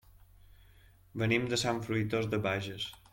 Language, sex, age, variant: Catalan, male, 30-39, Balear